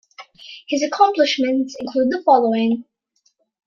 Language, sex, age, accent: English, female, under 19, Canadian English